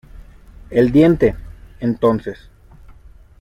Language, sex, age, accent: Spanish, male, 19-29, México